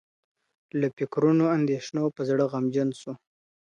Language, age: Pashto, 19-29